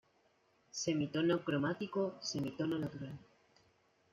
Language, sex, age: Spanish, female, 19-29